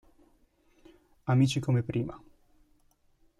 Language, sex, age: Italian, male, 19-29